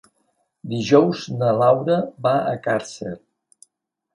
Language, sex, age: Catalan, male, 50-59